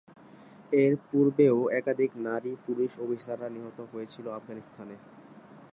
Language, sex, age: Bengali, male, 19-29